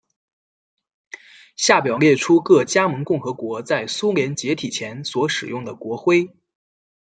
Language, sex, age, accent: Chinese, male, 19-29, 出生地：辽宁省